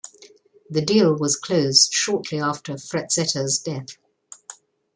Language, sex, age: English, female, 60-69